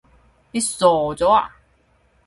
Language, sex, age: Cantonese, female, 19-29